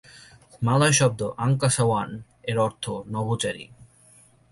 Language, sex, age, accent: Bengali, male, 19-29, Native